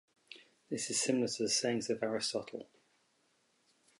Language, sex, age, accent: English, male, 40-49, England English